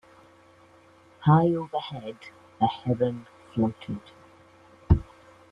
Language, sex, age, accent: English, female, 60-69, Welsh English